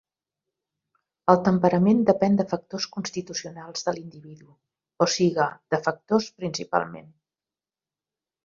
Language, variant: Catalan, Central